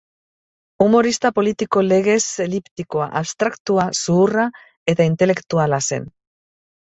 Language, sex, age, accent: Basque, female, 50-59, Mendebalekoa (Araba, Bizkaia, Gipuzkoako mendebaleko herri batzuk)